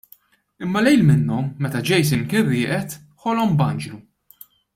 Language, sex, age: Maltese, male, 30-39